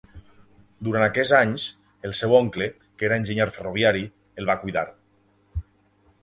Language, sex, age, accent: Catalan, male, 40-49, valencià